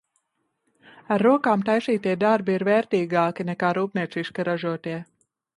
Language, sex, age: Latvian, female, 30-39